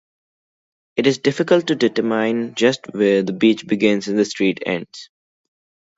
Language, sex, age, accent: English, male, under 19, India and South Asia (India, Pakistan, Sri Lanka)